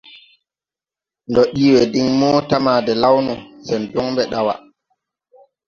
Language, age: Tupuri, 19-29